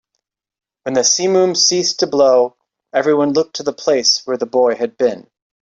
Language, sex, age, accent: English, male, 40-49, United States English